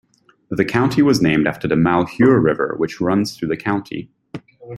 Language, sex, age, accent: English, male, 19-29, United States English